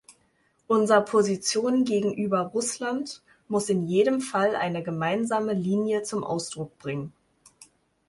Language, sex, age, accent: German, female, 19-29, Deutschland Deutsch